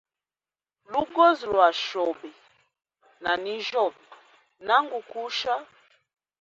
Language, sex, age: Hemba, female, 19-29